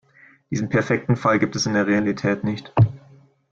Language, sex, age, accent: German, male, 19-29, Deutschland Deutsch